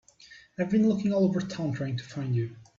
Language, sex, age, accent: English, male, 19-29, United States English